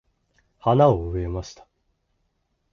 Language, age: Japanese, 19-29